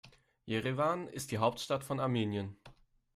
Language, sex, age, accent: German, male, 19-29, Deutschland Deutsch